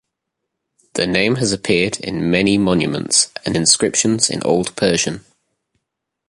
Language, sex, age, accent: English, male, 19-29, England English